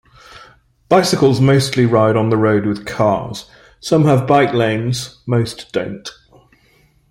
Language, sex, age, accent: English, male, 50-59, England English